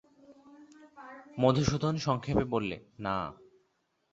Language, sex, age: Bengali, male, 30-39